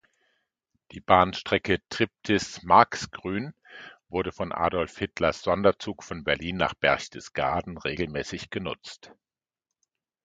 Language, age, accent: German, 50-59, Deutschland Deutsch